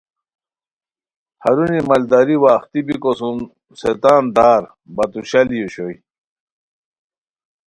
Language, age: Khowar, 40-49